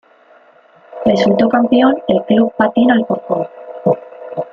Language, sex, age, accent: Spanish, female, 19-29, España: Norte peninsular (Asturias, Castilla y León, Cantabria, País Vasco, Navarra, Aragón, La Rioja, Guadalajara, Cuenca)